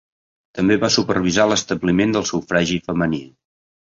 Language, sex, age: Catalan, male, 50-59